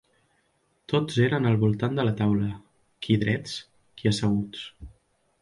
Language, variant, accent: Catalan, Central, Barcelona